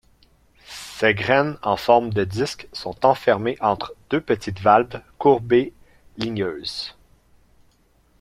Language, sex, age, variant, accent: French, male, 30-39, Français d'Amérique du Nord, Français du Canada